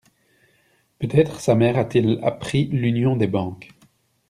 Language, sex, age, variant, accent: French, male, 30-39, Français d'Europe, Français de Belgique